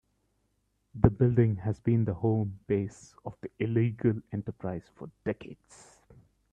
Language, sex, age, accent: English, male, 19-29, India and South Asia (India, Pakistan, Sri Lanka)